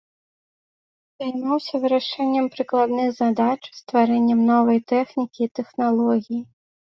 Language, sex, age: Belarusian, female, 19-29